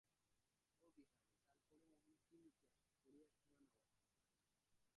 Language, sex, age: Bengali, male, under 19